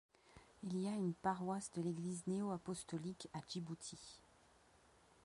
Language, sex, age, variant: French, female, 50-59, Français de métropole